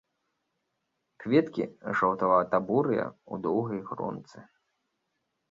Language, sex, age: Belarusian, male, 30-39